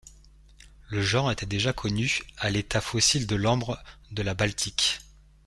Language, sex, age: French, male, 30-39